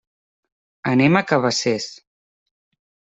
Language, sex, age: Catalan, female, 40-49